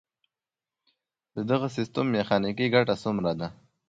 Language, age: Pashto, under 19